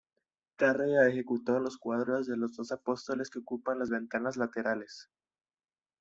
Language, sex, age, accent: Spanish, male, 19-29, México